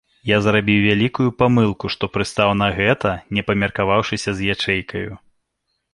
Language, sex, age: Belarusian, male, 30-39